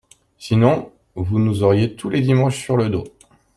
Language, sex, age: French, male, 30-39